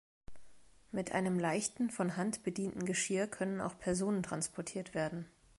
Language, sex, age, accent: German, female, 30-39, Deutschland Deutsch